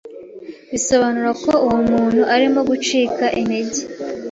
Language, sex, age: Kinyarwanda, female, 19-29